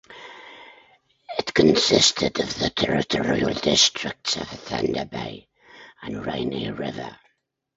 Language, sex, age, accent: English, male, 70-79, Scottish English